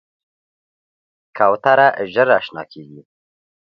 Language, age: Pashto, 30-39